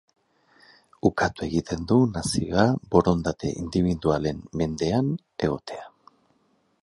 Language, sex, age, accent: Basque, male, 50-59, Erdialdekoa edo Nafarra (Gipuzkoa, Nafarroa)